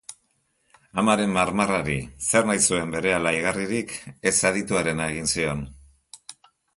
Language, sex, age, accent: Basque, male, 40-49, Mendebalekoa (Araba, Bizkaia, Gipuzkoako mendebaleko herri batzuk)